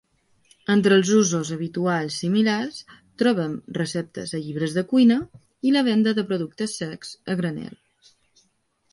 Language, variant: Catalan, Balear